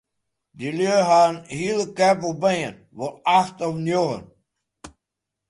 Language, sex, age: Western Frisian, male, 60-69